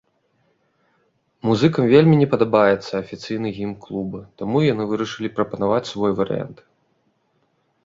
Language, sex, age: Belarusian, male, 30-39